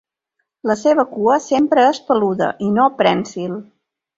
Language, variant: Catalan, Balear